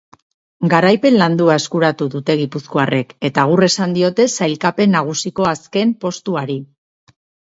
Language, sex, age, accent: Basque, female, 50-59, Erdialdekoa edo Nafarra (Gipuzkoa, Nafarroa)